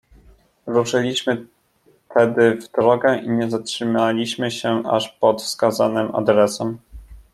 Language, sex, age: Polish, male, 19-29